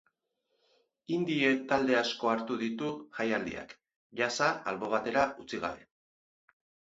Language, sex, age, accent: Basque, male, 50-59, Erdialdekoa edo Nafarra (Gipuzkoa, Nafarroa)